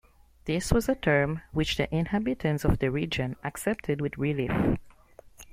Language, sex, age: English, female, 19-29